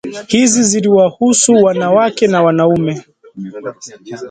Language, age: Swahili, 19-29